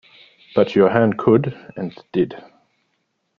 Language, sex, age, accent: English, male, 30-39, Australian English